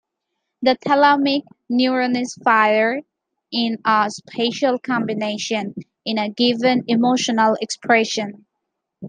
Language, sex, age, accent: English, female, 19-29, United States English